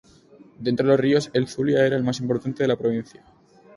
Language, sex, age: Spanish, male, 19-29